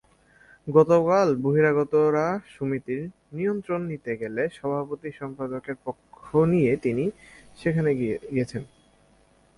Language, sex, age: Bengali, male, 19-29